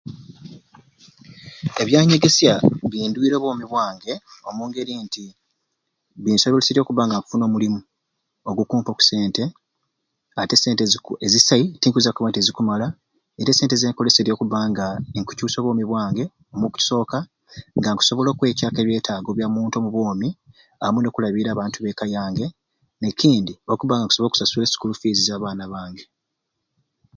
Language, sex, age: Ruuli, male, 30-39